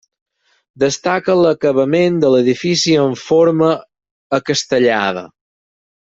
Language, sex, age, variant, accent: Catalan, male, 30-39, Balear, mallorquí